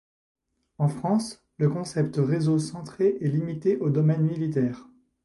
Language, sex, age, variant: French, male, 40-49, Français de métropole